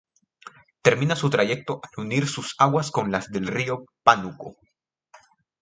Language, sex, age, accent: Spanish, male, under 19, Andino-Pacífico: Colombia, Perú, Ecuador, oeste de Bolivia y Venezuela andina